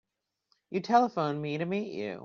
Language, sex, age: English, male, 19-29